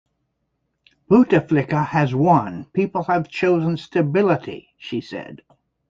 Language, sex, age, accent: English, male, 70-79, United States English